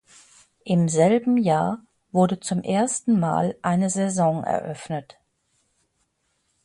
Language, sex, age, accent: German, female, 60-69, Deutschland Deutsch